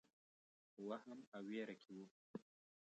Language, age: Pashto, 30-39